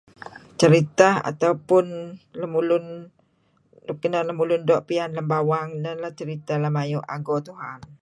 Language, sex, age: Kelabit, female, 60-69